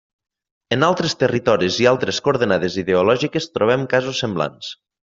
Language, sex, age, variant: Catalan, male, 19-29, Nord-Occidental